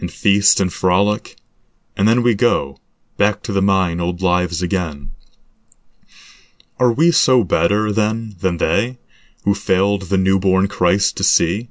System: none